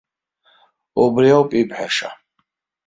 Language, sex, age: Abkhazian, male, 60-69